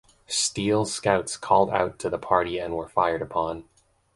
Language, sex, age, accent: English, male, 19-29, United States English